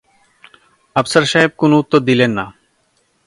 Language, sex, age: Bengali, male, 19-29